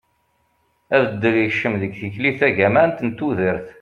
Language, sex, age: Kabyle, male, 40-49